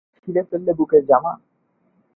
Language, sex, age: Bengali, male, 19-29